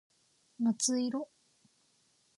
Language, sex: Japanese, female